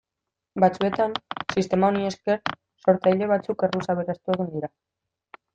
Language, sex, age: Basque, female, 19-29